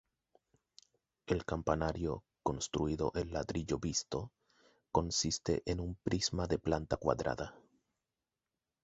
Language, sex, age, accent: Spanish, male, 19-29, Chileno: Chile, Cuyo